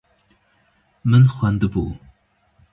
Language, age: Kurdish, 19-29